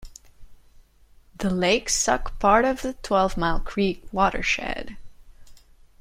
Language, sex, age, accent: English, female, 19-29, United States English